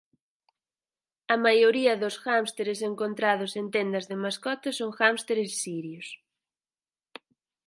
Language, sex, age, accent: Galician, female, 19-29, Central (sen gheada)